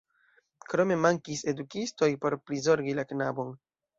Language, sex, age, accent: Esperanto, male, under 19, Internacia